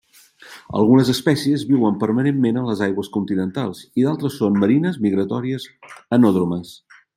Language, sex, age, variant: Catalan, male, 50-59, Central